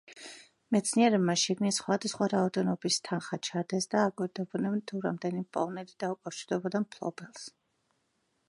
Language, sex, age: Georgian, female, 30-39